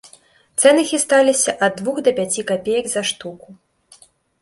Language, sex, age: Belarusian, female, 19-29